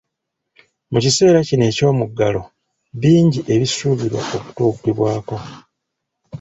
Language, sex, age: Ganda, male, 40-49